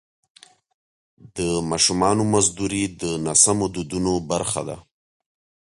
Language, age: Pashto, 30-39